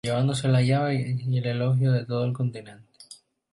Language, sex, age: Spanish, male, 19-29